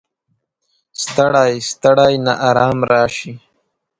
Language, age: Pashto, 19-29